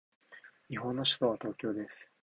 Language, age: Japanese, 19-29